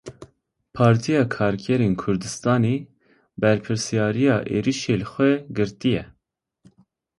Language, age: Kurdish, 19-29